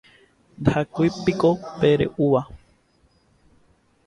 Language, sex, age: Guarani, male, 19-29